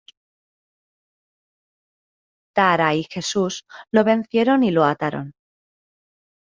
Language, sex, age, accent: Spanish, female, 30-39, España: Centro-Sur peninsular (Madrid, Toledo, Castilla-La Mancha)